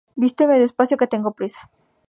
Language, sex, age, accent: Spanish, female, 19-29, México